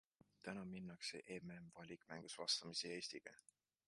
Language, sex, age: Estonian, male, 19-29